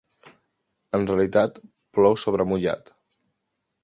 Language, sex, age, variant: Catalan, male, under 19, Central